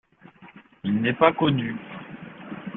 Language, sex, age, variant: French, male, 30-39, Français de métropole